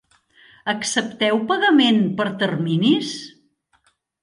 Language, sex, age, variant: Catalan, female, 50-59, Central